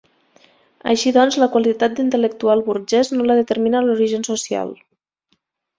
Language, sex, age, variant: Catalan, female, 19-29, Nord-Occidental